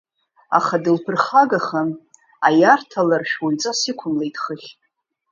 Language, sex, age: Abkhazian, female, 30-39